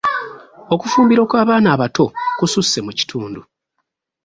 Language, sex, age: Ganda, male, 30-39